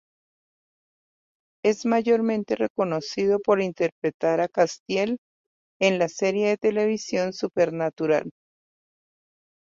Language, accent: Spanish, América central